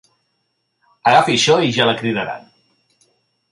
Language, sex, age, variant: Catalan, male, 40-49, Central